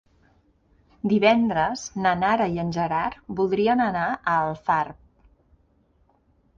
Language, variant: Catalan, Central